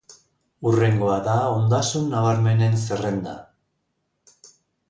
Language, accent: Basque, Erdialdekoa edo Nafarra (Gipuzkoa, Nafarroa)